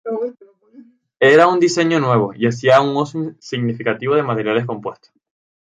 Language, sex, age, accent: Spanish, male, 19-29, España: Islas Canarias